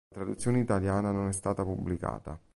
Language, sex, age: Italian, male, 30-39